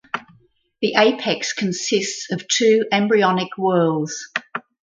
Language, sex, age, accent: English, female, 60-69, Australian English